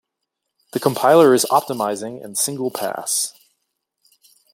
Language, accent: English, United States English